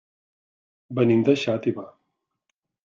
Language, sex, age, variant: Catalan, male, 50-59, Central